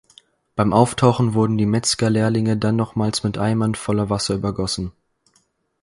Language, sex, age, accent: German, male, under 19, Deutschland Deutsch